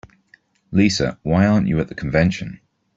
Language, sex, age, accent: English, male, 30-39, England English